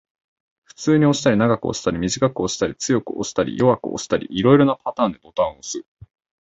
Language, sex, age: Japanese, male, 19-29